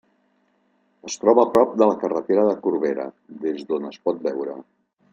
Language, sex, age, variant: Catalan, male, 60-69, Central